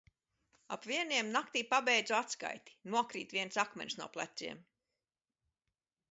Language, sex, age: Latvian, female, 60-69